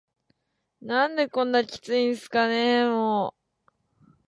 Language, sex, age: Japanese, female, 19-29